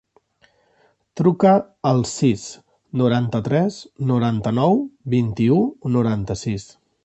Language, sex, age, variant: Catalan, male, 40-49, Central